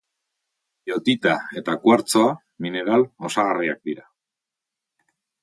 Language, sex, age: Basque, male, 40-49